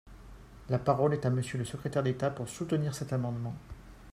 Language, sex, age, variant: French, male, 40-49, Français de métropole